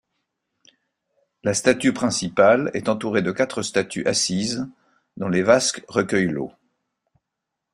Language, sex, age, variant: French, male, 60-69, Français de métropole